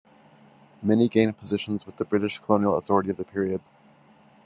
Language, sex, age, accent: English, male, 50-59, United States English